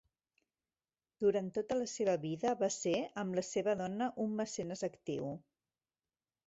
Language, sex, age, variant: Catalan, female, 40-49, Central